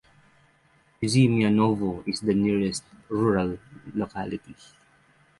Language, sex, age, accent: English, male, 30-39, United States English; Filipino